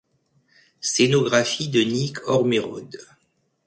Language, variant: French, Français de métropole